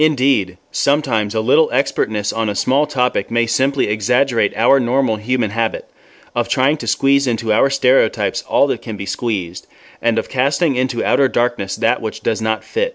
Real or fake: real